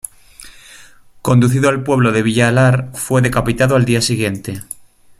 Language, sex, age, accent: Spanish, male, 30-39, España: Norte peninsular (Asturias, Castilla y León, Cantabria, País Vasco, Navarra, Aragón, La Rioja, Guadalajara, Cuenca)